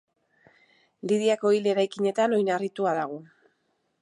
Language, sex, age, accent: Basque, female, 40-49, Mendebalekoa (Araba, Bizkaia, Gipuzkoako mendebaleko herri batzuk)